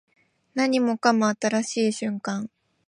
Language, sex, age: Japanese, female, 19-29